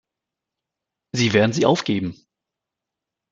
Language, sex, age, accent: German, male, 30-39, Deutschland Deutsch